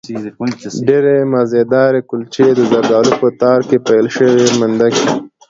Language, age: Pashto, 19-29